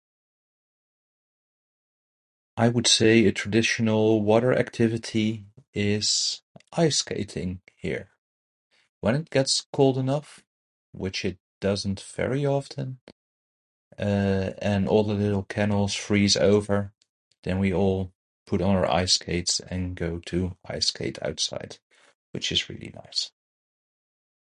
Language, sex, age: English, male, 30-39